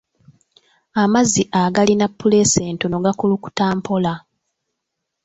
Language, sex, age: Ganda, female, 19-29